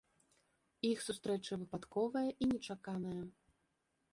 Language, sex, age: Belarusian, female, 40-49